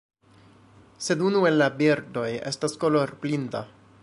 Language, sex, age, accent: Esperanto, male, 19-29, Internacia